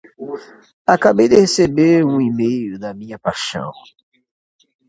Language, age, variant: Portuguese, 40-49, Portuguese (Brasil)